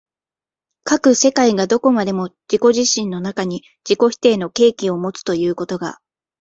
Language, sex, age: Japanese, female, 19-29